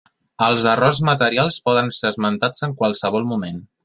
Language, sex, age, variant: Catalan, male, 19-29, Central